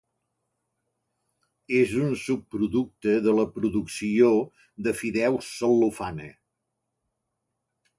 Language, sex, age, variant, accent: Catalan, male, 60-69, Central, central